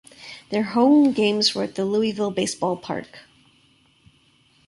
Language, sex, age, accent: English, female, 50-59, Canadian English